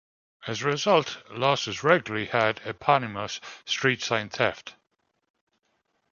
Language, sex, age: English, male, 40-49